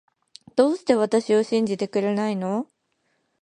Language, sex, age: Japanese, female, 19-29